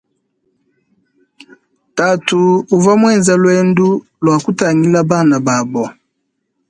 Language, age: Luba-Lulua, 30-39